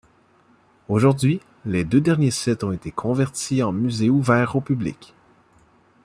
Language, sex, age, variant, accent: French, male, 30-39, Français d'Amérique du Nord, Français du Canada